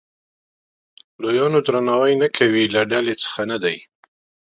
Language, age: Pashto, 50-59